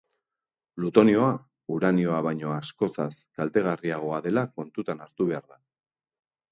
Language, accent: Basque, Erdialdekoa edo Nafarra (Gipuzkoa, Nafarroa)